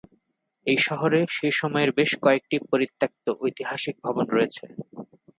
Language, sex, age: Bengali, male, 30-39